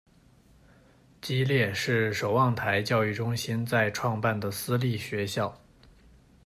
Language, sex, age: Chinese, male, 19-29